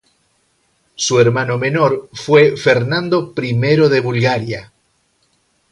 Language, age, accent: Spanish, 50-59, Rioplatense: Argentina, Uruguay, este de Bolivia, Paraguay